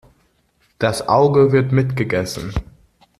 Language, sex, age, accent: German, male, 19-29, Deutschland Deutsch